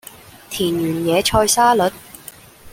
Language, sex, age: Cantonese, female, 19-29